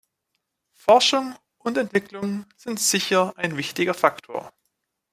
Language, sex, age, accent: German, male, 19-29, Deutschland Deutsch